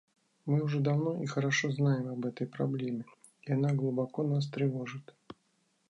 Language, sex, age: Russian, male, 40-49